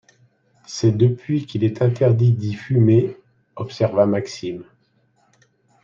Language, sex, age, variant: French, male, 50-59, Français de métropole